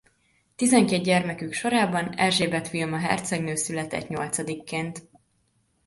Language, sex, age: Hungarian, female, 19-29